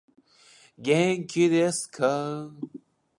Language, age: Japanese, 19-29